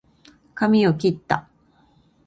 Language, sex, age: Japanese, female, 50-59